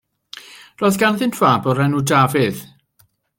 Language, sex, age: Welsh, male, 50-59